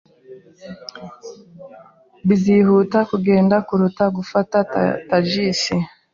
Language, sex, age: Kinyarwanda, female, 30-39